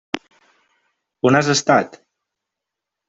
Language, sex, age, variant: Catalan, male, 19-29, Central